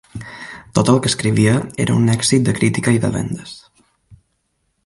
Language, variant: Catalan, Balear